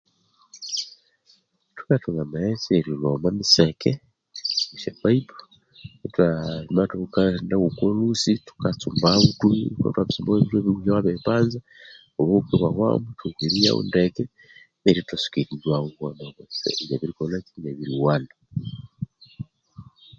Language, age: Konzo, 50-59